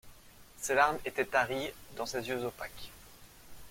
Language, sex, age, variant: French, male, 30-39, Français de métropole